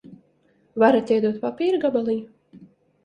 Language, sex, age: Latvian, female, 30-39